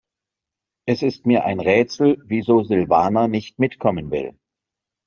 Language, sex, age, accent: German, male, 50-59, Deutschland Deutsch